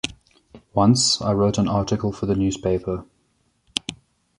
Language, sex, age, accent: English, male, 30-39, Southern African (South Africa, Zimbabwe, Namibia)